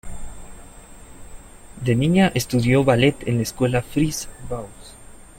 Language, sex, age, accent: Spanish, male, 19-29, América central